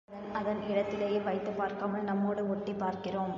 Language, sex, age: Tamil, female, under 19